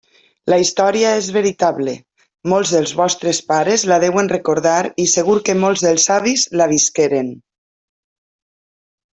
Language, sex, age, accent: Catalan, female, 50-59, valencià